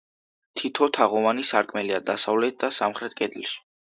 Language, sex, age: Georgian, male, 19-29